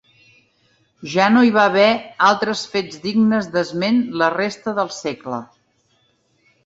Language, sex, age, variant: Catalan, female, 50-59, Central